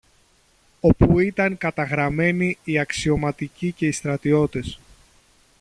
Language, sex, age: Greek, male, 30-39